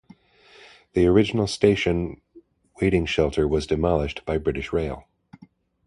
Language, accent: English, United States English